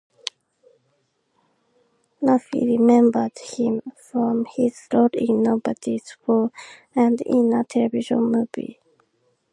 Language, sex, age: English, female, under 19